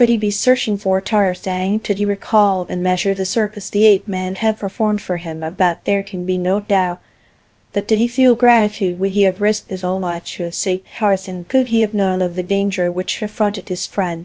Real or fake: fake